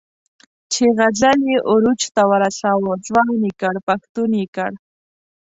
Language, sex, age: Pashto, female, 19-29